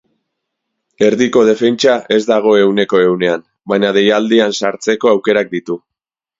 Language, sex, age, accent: Basque, male, 19-29, Mendebalekoa (Araba, Bizkaia, Gipuzkoako mendebaleko herri batzuk)